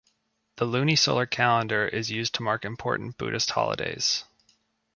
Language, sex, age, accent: English, male, 30-39, United States English